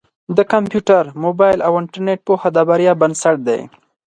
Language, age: Pashto, 19-29